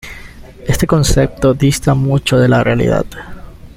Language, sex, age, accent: Spanish, male, 19-29, Andino-Pacífico: Colombia, Perú, Ecuador, oeste de Bolivia y Venezuela andina